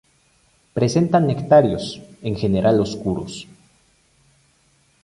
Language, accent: Spanish, México